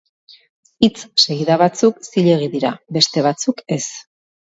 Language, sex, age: Basque, female, 40-49